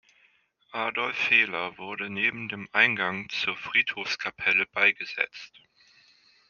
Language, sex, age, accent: German, male, 30-39, Deutschland Deutsch